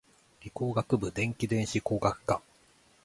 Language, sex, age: Japanese, male, 40-49